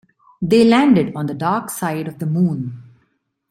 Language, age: English, 40-49